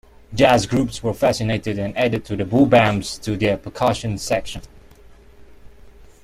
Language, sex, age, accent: English, male, 19-29, Malaysian English